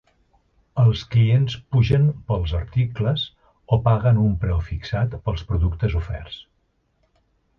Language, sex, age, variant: Catalan, male, 50-59, Central